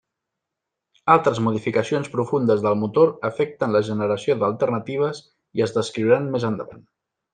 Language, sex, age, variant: Catalan, male, 30-39, Central